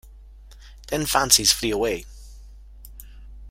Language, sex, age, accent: English, male, 40-49, Irish English